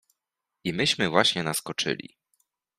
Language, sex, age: Polish, male, 19-29